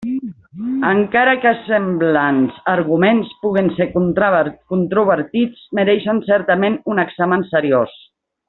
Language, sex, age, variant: Catalan, female, 50-59, Central